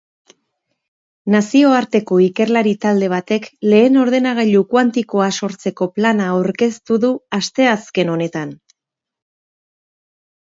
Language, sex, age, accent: Basque, female, 40-49, Erdialdekoa edo Nafarra (Gipuzkoa, Nafarroa)